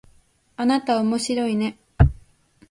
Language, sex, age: Japanese, female, under 19